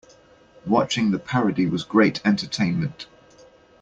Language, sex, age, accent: English, male, 30-39, England English